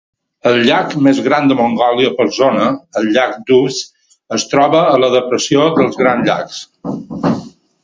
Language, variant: Catalan, Balear